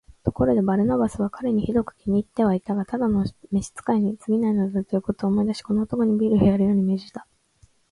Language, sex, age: Japanese, female, 19-29